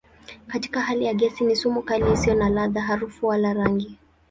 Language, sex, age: Swahili, female, 19-29